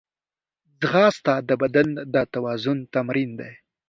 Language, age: Pashto, under 19